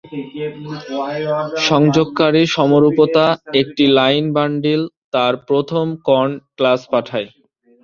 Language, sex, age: Bengali, male, 19-29